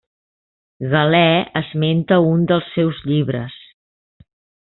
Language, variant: Catalan, Central